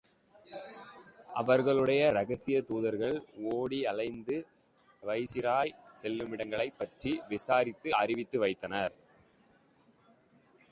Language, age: Tamil, 19-29